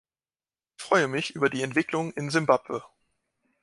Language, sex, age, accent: German, male, 19-29, Deutschland Deutsch